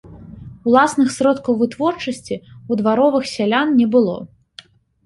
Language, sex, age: Belarusian, female, 30-39